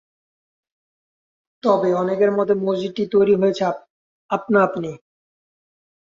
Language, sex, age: Bengali, male, 19-29